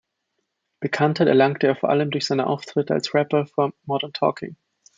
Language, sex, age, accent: German, male, 19-29, Österreichisches Deutsch